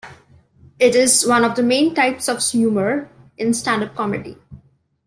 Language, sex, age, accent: English, female, 19-29, India and South Asia (India, Pakistan, Sri Lanka)